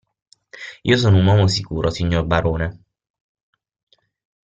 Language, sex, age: Italian, male, 19-29